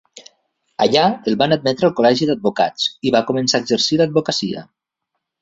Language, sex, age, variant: Catalan, male, 40-49, Septentrional